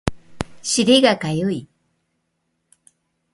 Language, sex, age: Japanese, female, 70-79